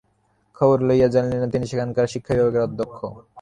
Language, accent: Bengali, প্রমিত; চলিত